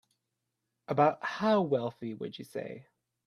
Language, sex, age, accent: English, male, 19-29, United States English